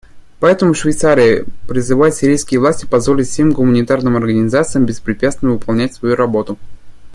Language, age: Russian, 19-29